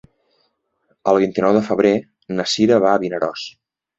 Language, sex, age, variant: Catalan, male, 19-29, Central